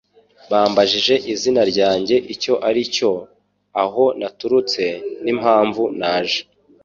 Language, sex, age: Kinyarwanda, male, 19-29